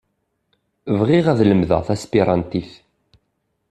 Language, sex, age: Kabyle, male, 30-39